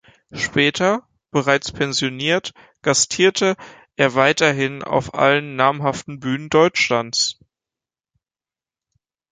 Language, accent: German, Deutschland Deutsch